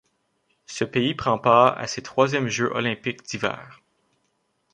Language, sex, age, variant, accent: French, male, 30-39, Français d'Amérique du Nord, Français du Canada